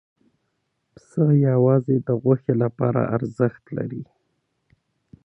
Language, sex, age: Pashto, male, under 19